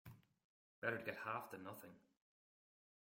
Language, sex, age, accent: English, male, 30-39, Irish English